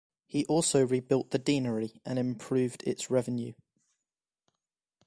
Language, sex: English, male